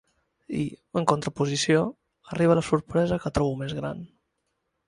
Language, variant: Catalan, Balear